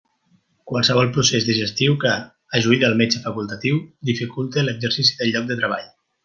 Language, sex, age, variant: Catalan, male, 30-39, Central